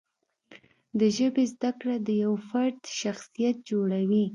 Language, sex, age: Pashto, female, 19-29